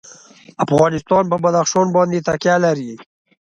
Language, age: Pashto, 30-39